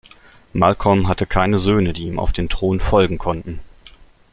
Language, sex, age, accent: German, male, 19-29, Deutschland Deutsch